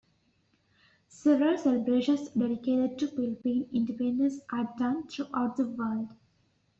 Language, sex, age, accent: English, female, 19-29, England English